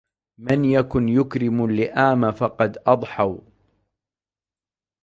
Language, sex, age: Arabic, male, 40-49